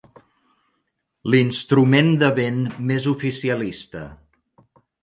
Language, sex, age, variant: Catalan, male, 40-49, Central